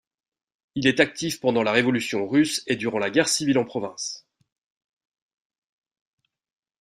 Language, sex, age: French, male, 40-49